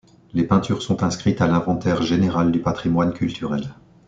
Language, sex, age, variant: French, male, 30-39, Français de métropole